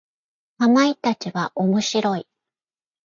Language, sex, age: Japanese, female, 50-59